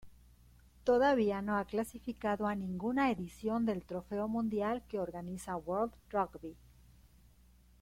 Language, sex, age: Spanish, female, 40-49